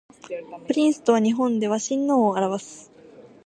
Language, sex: Japanese, female